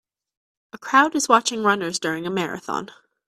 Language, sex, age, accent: English, female, 30-39, Canadian English